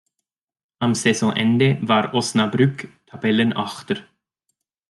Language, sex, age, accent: German, male, 30-39, Schweizerdeutsch